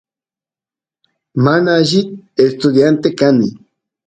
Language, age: Santiago del Estero Quichua, 30-39